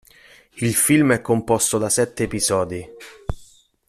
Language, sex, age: Italian, male, 40-49